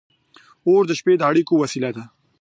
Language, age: Pashto, 19-29